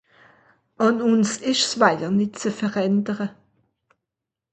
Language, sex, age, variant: Swiss German, female, 60-69, Nordniederàlemmànisch (Rishoffe, Zàwere, Bùsswìller, Hawenau, Brüemt, Stroossbùri, Molse, Dàmbàch, Schlettstàtt, Pfàlzbùri usw.)